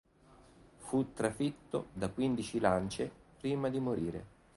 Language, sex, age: Italian, male, 40-49